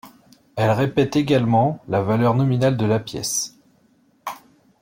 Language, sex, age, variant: French, male, 30-39, Français de métropole